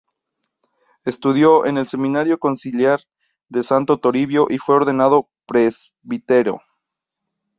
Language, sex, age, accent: Spanish, male, 19-29, México